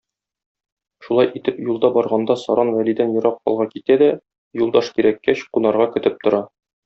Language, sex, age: Tatar, male, 30-39